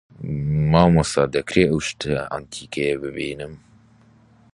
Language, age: Central Kurdish, 19-29